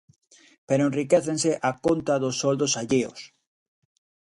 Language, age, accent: Galician, 19-29, Normativo (estándar)